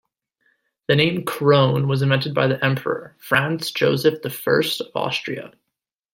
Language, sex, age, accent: English, male, 19-29, Canadian English